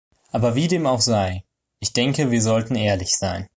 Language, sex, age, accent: German, male, under 19, Deutschland Deutsch